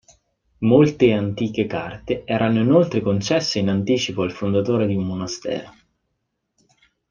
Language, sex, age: Italian, male, 19-29